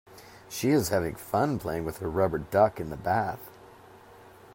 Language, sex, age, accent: English, male, 40-49, United States English